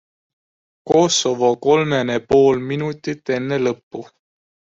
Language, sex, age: Estonian, male, 19-29